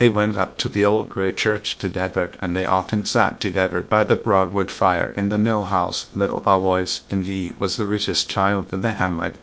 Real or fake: fake